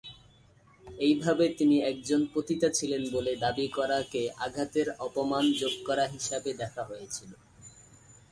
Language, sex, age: Bengali, male, 19-29